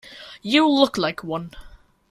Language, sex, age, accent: English, male, under 19, United States English